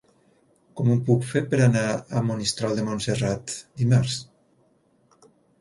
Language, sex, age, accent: Catalan, male, 50-59, valencià